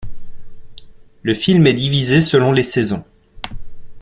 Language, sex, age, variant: French, male, 30-39, Français de métropole